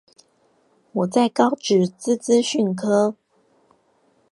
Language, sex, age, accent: Chinese, female, 40-49, 出生地：臺北市